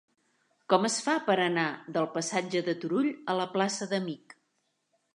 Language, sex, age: Catalan, female, 50-59